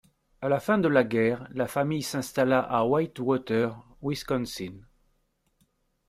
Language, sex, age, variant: French, male, 60-69, Français de métropole